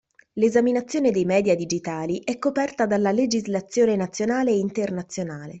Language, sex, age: Italian, female, 30-39